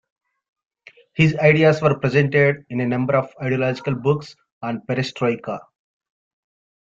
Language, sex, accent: English, male, England English